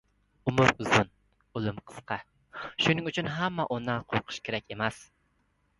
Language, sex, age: Uzbek, male, under 19